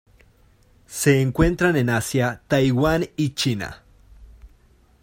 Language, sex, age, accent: Spanish, male, 19-29, Chileno: Chile, Cuyo